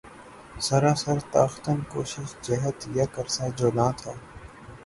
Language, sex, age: Urdu, male, 19-29